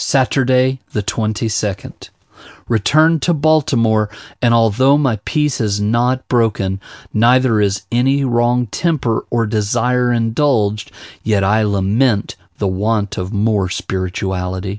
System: none